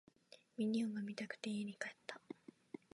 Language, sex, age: Japanese, female, 19-29